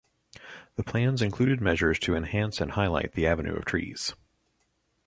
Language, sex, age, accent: English, male, 30-39, United States English